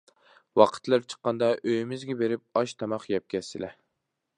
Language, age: Uyghur, 19-29